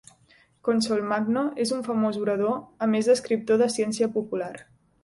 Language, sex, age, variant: Catalan, female, 19-29, Central